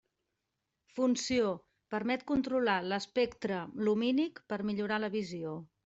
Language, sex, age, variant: Catalan, female, 40-49, Central